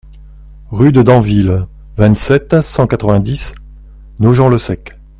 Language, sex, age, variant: French, male, 60-69, Français de métropole